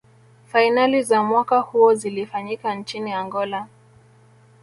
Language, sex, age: Swahili, male, 30-39